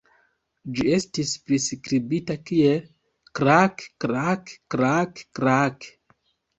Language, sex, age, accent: Esperanto, male, 30-39, Internacia